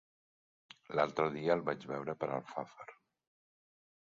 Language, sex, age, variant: Catalan, male, 60-69, Central